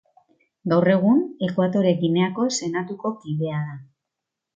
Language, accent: Basque, Mendebalekoa (Araba, Bizkaia, Gipuzkoako mendebaleko herri batzuk)